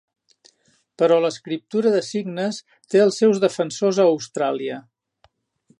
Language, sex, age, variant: Catalan, male, 60-69, Central